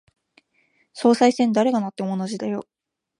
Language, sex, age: Japanese, female, 19-29